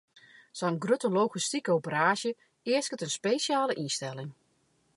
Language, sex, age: Western Frisian, female, 40-49